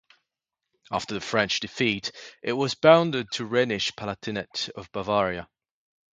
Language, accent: English, England English; Canadian English